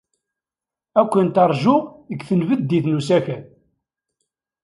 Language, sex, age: Kabyle, male, 70-79